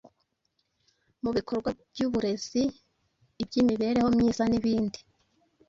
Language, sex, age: Kinyarwanda, female, 30-39